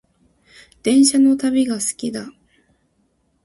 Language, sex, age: Japanese, female, 19-29